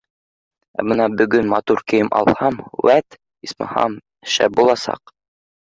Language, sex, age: Bashkir, male, under 19